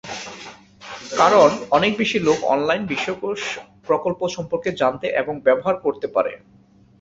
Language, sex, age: Bengali, male, 30-39